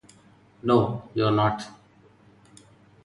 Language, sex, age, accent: English, male, 30-39, India and South Asia (India, Pakistan, Sri Lanka)